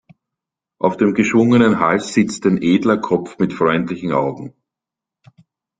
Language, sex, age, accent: German, male, 50-59, Österreichisches Deutsch